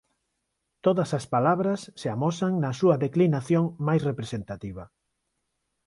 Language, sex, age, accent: Galician, male, 50-59, Neofalante